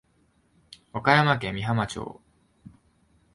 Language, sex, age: Japanese, male, 19-29